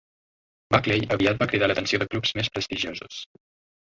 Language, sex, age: Catalan, male, under 19